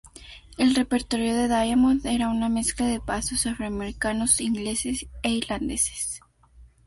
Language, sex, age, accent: Spanish, female, 19-29, México